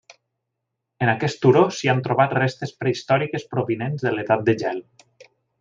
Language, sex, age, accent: Catalan, male, 40-49, valencià